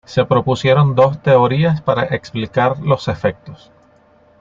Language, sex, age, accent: Spanish, male, 30-39, Andino-Pacífico: Colombia, Perú, Ecuador, oeste de Bolivia y Venezuela andina